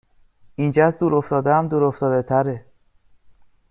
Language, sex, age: Persian, male, under 19